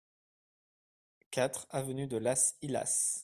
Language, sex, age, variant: French, male, 19-29, Français de métropole